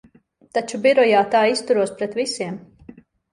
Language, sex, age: Latvian, female, 40-49